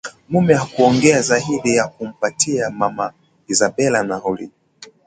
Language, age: Swahili, 19-29